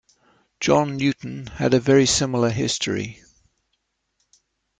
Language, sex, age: English, male, 70-79